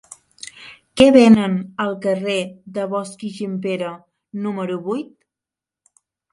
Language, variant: Catalan, Central